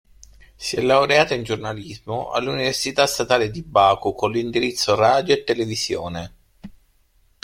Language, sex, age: Italian, male, 50-59